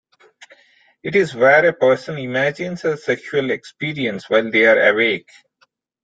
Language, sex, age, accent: English, male, 40-49, India and South Asia (India, Pakistan, Sri Lanka)